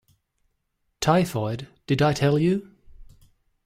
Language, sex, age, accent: English, male, 40-49, England English